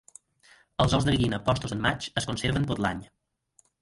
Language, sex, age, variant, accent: Catalan, male, 19-29, Balear, mallorquí